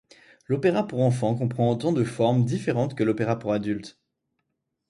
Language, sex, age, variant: French, male, 19-29, Français de métropole